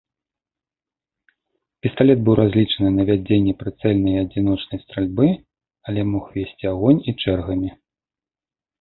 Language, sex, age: Belarusian, male, 30-39